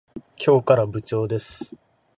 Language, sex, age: Japanese, male, 19-29